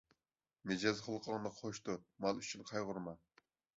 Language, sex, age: Uyghur, male, 19-29